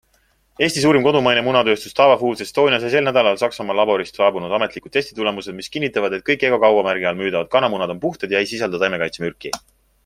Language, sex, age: Estonian, male, 30-39